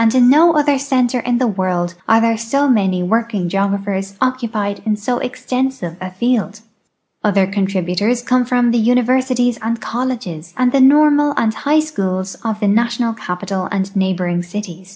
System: none